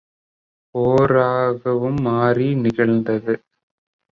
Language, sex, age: Tamil, male, 19-29